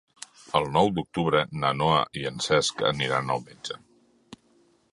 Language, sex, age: Catalan, male, 50-59